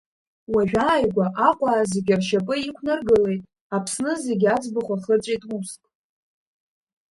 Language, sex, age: Abkhazian, female, under 19